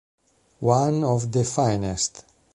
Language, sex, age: Italian, male, 50-59